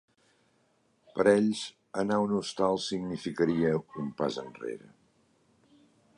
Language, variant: Catalan, Central